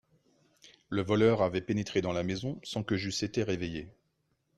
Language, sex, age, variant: French, male, 40-49, Français de métropole